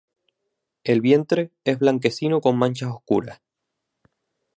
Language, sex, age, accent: Spanish, male, 19-29, España: Islas Canarias